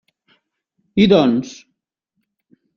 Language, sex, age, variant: Catalan, male, 60-69, Central